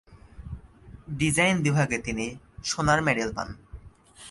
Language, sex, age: Bengali, male, under 19